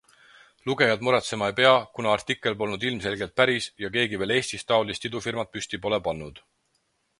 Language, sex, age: Estonian, male, 30-39